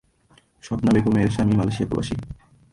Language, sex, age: Bengali, male, 19-29